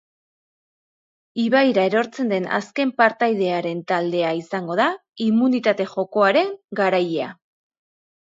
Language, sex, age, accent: Basque, female, 40-49, Erdialdekoa edo Nafarra (Gipuzkoa, Nafarroa)